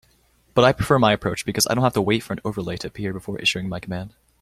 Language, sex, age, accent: English, male, 19-29, United States English